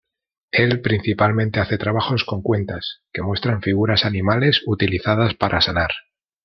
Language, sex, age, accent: Spanish, male, 30-39, España: Centro-Sur peninsular (Madrid, Toledo, Castilla-La Mancha)